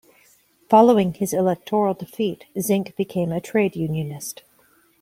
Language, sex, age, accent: English, female, 40-49, Canadian English